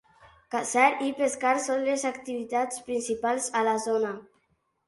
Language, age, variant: Catalan, under 19, Central